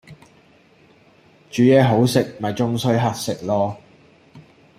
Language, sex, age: Cantonese, male, 30-39